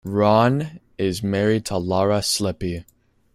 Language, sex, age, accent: English, male, under 19, United States English